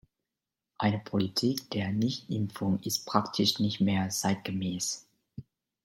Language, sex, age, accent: German, male, 30-39, Deutschland Deutsch